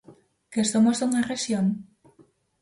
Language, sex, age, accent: Galician, female, 19-29, Normativo (estándar)